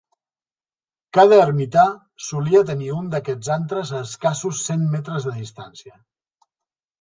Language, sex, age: Catalan, male, 50-59